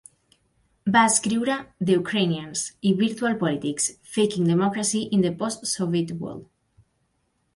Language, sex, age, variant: Catalan, female, 19-29, Central